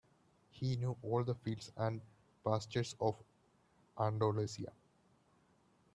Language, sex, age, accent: English, male, 19-29, India and South Asia (India, Pakistan, Sri Lanka)